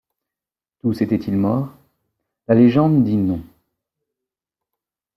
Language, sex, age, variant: French, male, 40-49, Français de métropole